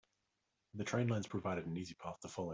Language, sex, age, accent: English, male, 30-39, Australian English